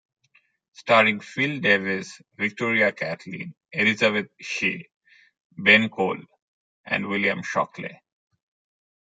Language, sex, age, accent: English, male, 40-49, India and South Asia (India, Pakistan, Sri Lanka)